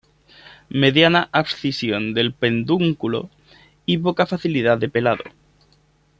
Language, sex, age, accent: Spanish, male, 19-29, España: Centro-Sur peninsular (Madrid, Toledo, Castilla-La Mancha)